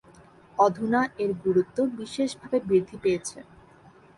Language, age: Bengali, 19-29